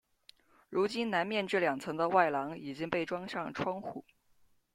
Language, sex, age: Chinese, female, 19-29